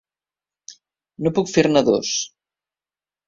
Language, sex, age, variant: Catalan, female, 50-59, Central